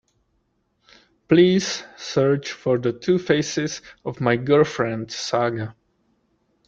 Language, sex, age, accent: English, male, 30-39, United States English